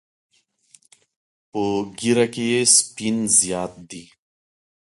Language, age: Pashto, 30-39